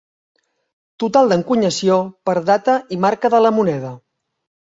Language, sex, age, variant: Catalan, male, 40-49, Central